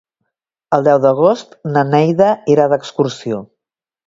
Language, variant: Catalan, Septentrional